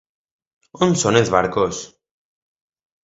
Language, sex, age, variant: Catalan, male, 19-29, Nord-Occidental